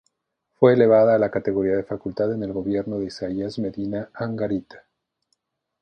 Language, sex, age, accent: Spanish, male, 40-49, México